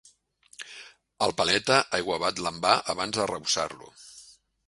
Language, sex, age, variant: Catalan, male, 50-59, Central